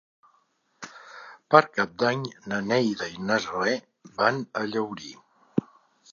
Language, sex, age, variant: Catalan, male, 60-69, Central